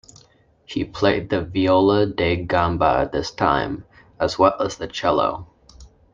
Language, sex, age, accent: English, male, 19-29, Canadian English